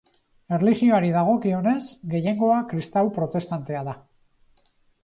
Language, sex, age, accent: Basque, male, 50-59, Mendebalekoa (Araba, Bizkaia, Gipuzkoako mendebaleko herri batzuk)